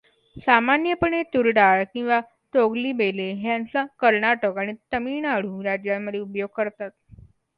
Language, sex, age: Marathi, female, under 19